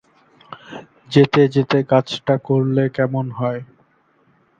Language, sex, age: Bengali, male, 19-29